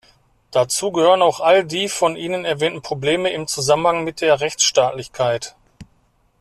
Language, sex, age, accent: German, male, 40-49, Deutschland Deutsch